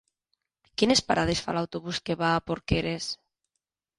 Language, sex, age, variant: Catalan, female, 19-29, Nord-Occidental